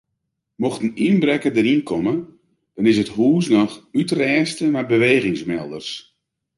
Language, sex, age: Western Frisian, male, 50-59